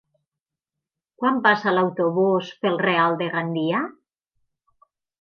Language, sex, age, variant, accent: Catalan, female, 50-59, Nord-Occidental, Tortosí